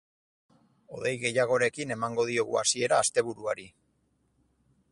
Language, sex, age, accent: Basque, male, 40-49, Erdialdekoa edo Nafarra (Gipuzkoa, Nafarroa)